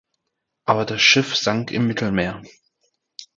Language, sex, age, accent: German, male, 19-29, Deutschland Deutsch